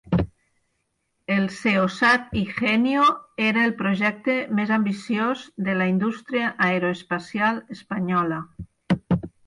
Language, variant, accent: Catalan, Nord-Occidental, nord-occidental